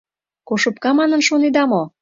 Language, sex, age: Mari, female, 30-39